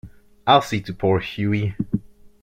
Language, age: English, 19-29